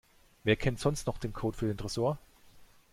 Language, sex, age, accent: German, male, 30-39, Deutschland Deutsch